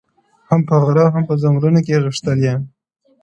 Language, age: Pashto, under 19